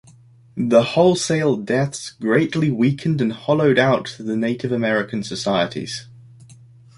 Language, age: English, 19-29